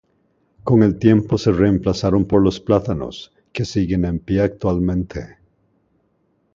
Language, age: Spanish, 50-59